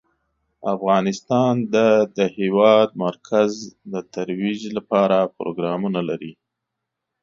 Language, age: Pashto, 50-59